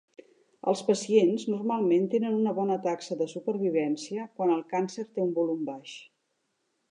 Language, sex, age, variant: Catalan, female, 60-69, Central